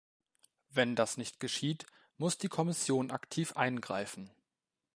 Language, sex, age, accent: German, male, 19-29, Deutschland Deutsch